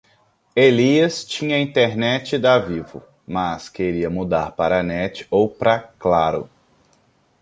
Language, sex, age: Portuguese, male, 30-39